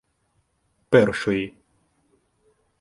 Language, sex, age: Ukrainian, male, 19-29